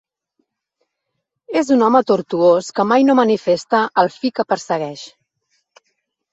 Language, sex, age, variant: Catalan, female, 40-49, Central